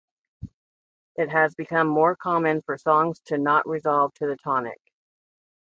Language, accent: English, United States English